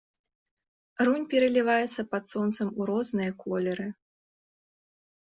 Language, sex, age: Belarusian, female, 19-29